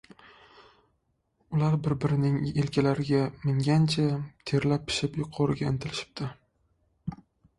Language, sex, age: Uzbek, male, 19-29